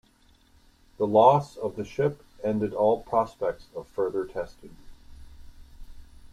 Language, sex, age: English, male, 50-59